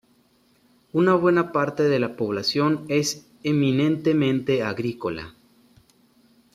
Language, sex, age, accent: Spanish, male, 19-29, México